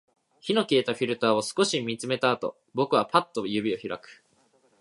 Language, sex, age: Japanese, male, 19-29